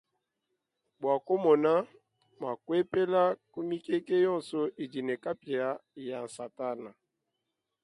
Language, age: Luba-Lulua, 19-29